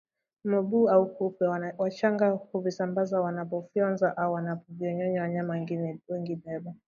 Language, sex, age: Swahili, female, 19-29